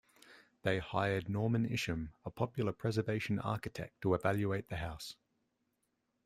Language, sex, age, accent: English, male, 30-39, Australian English